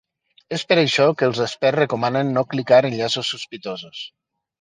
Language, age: Catalan, 50-59